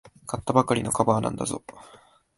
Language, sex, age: Japanese, male, 19-29